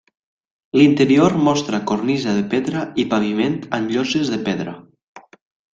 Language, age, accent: Catalan, under 19, valencià